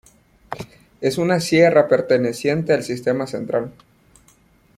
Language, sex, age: Spanish, male, 30-39